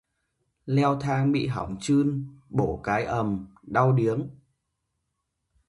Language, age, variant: Vietnamese, 19-29, Hà Nội